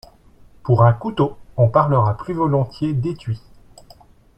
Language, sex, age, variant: French, male, 40-49, Français de métropole